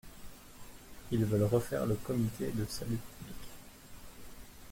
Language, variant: French, Français de métropole